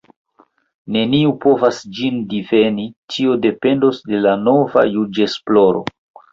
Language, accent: Esperanto, Internacia